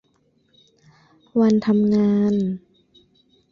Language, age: Thai, 19-29